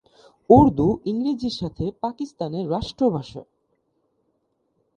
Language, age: Bengali, 19-29